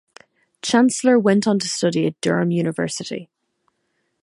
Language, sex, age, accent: English, female, under 19, Irish English